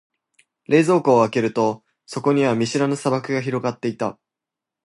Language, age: Japanese, 19-29